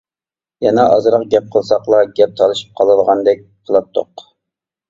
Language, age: Uyghur, 30-39